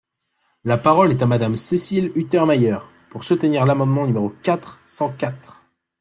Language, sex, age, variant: French, female, 19-29, Français de métropole